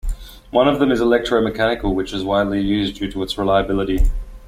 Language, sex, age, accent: English, male, 19-29, Australian English